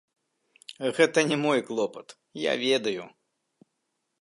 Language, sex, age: Belarusian, male, 40-49